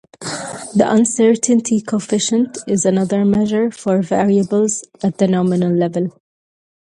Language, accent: English, United States English